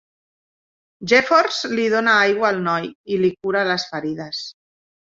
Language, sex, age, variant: Catalan, female, 40-49, Central